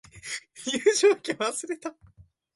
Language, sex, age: Japanese, male, 19-29